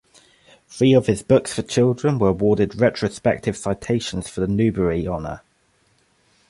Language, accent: English, England English